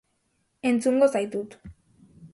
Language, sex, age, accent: Basque, female, 19-29, Erdialdekoa edo Nafarra (Gipuzkoa, Nafarroa)